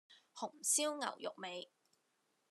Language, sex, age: Cantonese, female, 30-39